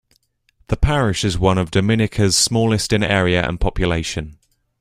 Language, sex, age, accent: English, male, under 19, England English